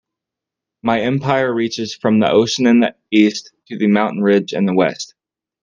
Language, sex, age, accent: English, male, 19-29, United States English